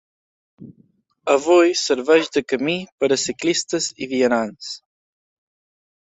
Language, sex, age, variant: Catalan, male, under 19, Balear